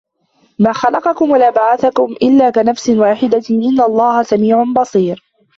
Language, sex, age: Arabic, female, 19-29